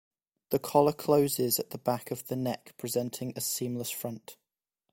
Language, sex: English, male